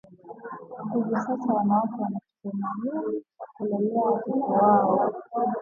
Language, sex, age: Swahili, female, 19-29